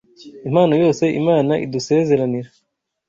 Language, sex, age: Kinyarwanda, male, 19-29